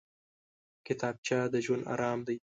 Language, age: Pashto, 19-29